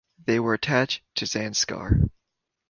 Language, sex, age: English, male, 19-29